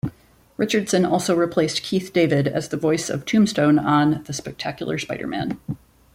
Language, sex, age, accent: English, female, 40-49, United States English